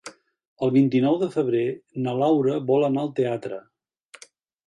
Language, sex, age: Catalan, male, 70-79